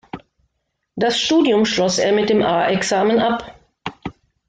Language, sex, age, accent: German, female, 50-59, Deutschland Deutsch